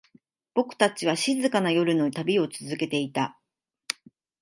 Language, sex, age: Japanese, female, 40-49